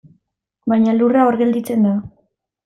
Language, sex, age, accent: Basque, female, 19-29, Erdialdekoa edo Nafarra (Gipuzkoa, Nafarroa)